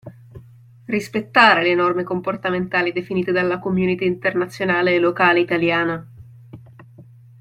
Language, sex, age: Italian, female, 19-29